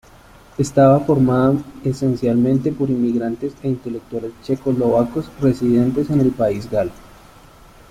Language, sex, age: Spanish, male, 30-39